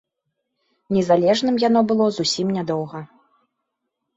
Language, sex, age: Belarusian, female, 19-29